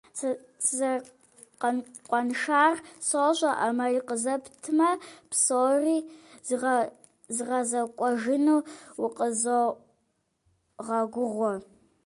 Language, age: Kabardian, under 19